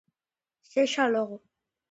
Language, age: Galician, under 19